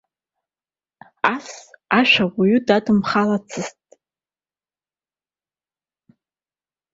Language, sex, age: Abkhazian, female, 30-39